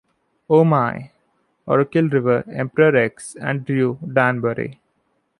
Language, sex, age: English, male, 19-29